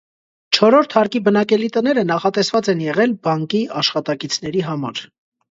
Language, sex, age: Armenian, male, 19-29